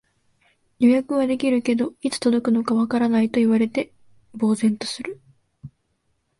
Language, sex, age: Japanese, female, 19-29